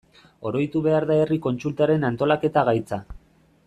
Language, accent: Basque, Erdialdekoa edo Nafarra (Gipuzkoa, Nafarroa)